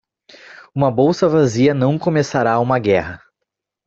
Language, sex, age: Portuguese, male, 19-29